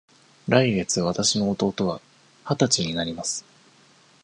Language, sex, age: Japanese, male, under 19